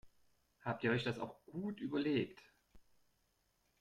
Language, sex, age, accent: German, male, 30-39, Deutschland Deutsch